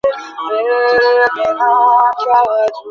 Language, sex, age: Bengali, male, 40-49